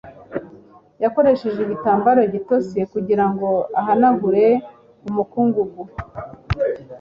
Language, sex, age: Kinyarwanda, female, 40-49